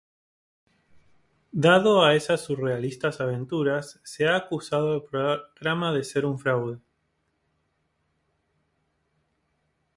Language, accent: Spanish, Rioplatense: Argentina, Uruguay, este de Bolivia, Paraguay